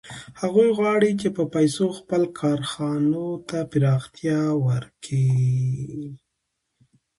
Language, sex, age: Pashto, female, 30-39